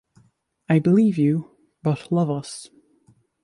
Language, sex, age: English, male, under 19